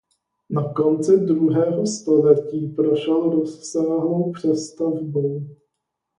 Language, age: Czech, 30-39